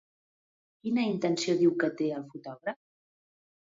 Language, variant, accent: Catalan, Central, central